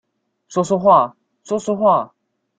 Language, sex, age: Chinese, male, 19-29